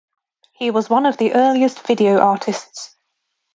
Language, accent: English, England English